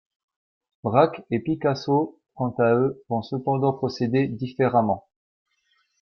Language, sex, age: French, male, 30-39